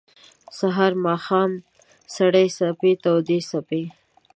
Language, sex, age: Pashto, female, 19-29